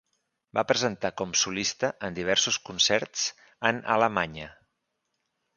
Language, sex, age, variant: Catalan, male, 40-49, Central